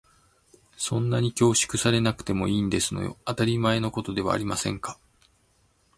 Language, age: Japanese, 50-59